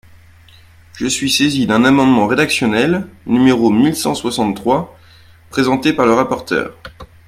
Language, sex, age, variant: French, male, 30-39, Français de métropole